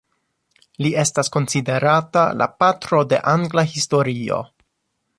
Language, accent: Esperanto, Internacia